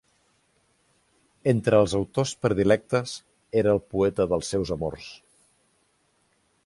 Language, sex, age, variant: Catalan, male, 30-39, Central